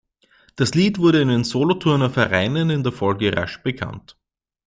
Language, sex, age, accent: German, male, 19-29, Österreichisches Deutsch